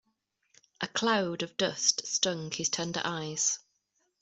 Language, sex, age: English, female, 30-39